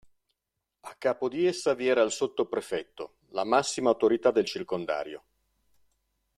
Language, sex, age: Italian, male, 50-59